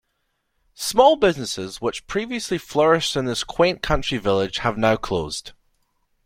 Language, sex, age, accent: English, male, 19-29, Scottish English